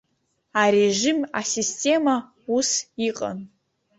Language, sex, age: Abkhazian, female, under 19